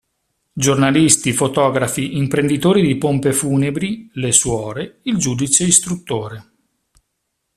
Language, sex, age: Italian, male, 40-49